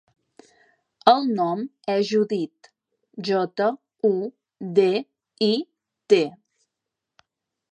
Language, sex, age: Catalan, female, 19-29